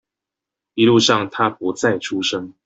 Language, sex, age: Chinese, male, 19-29